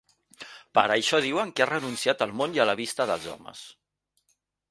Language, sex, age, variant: Catalan, male, 40-49, Central